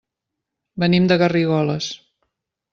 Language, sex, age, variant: Catalan, female, 50-59, Central